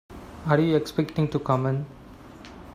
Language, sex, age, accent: English, male, 19-29, India and South Asia (India, Pakistan, Sri Lanka)